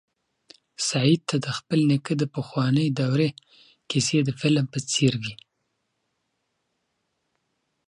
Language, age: Pashto, 19-29